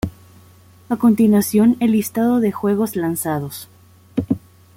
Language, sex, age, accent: Spanish, female, 30-39, México